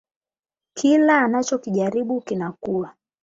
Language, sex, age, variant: Swahili, female, 19-29, Kiswahili cha Bara ya Tanzania